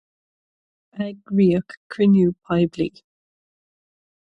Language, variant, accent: Irish, Gaeilge na Mumhan, Cainteoir líofa, ní ó dhúchas